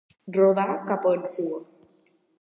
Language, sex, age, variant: Catalan, female, under 19, Balear